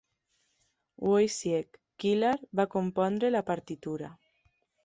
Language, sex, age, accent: Catalan, female, 19-29, valencià